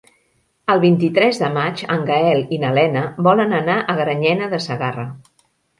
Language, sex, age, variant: Catalan, female, 50-59, Central